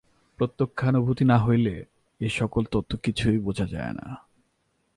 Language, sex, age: Bengali, male, 19-29